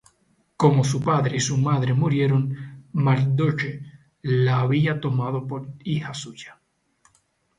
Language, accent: Spanish, Caribe: Cuba, Venezuela, Puerto Rico, República Dominicana, Panamá, Colombia caribeña, México caribeño, Costa del golfo de México